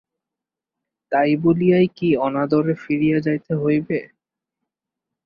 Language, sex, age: Bengali, male, 19-29